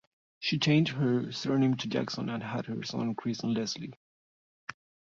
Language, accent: English, United States English